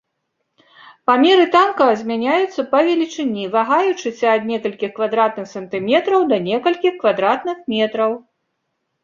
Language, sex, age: Belarusian, female, 60-69